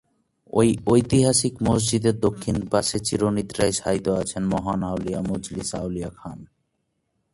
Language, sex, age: Bengali, male, 19-29